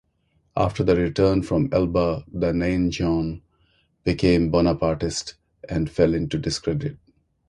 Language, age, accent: English, 50-59, India and South Asia (India, Pakistan, Sri Lanka)